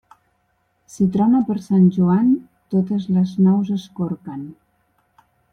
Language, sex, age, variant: Catalan, female, 50-59, Central